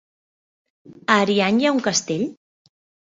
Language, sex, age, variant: Catalan, female, 30-39, Central